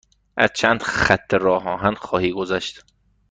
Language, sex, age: Persian, male, 19-29